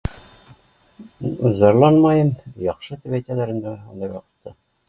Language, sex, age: Bashkir, male, 50-59